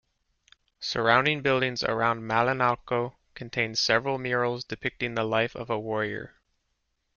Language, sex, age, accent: English, male, 40-49, United States English